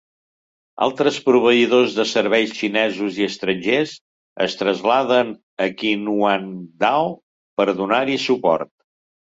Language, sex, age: Catalan, male, 70-79